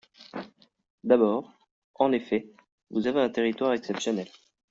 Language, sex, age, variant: French, male, 30-39, Français de métropole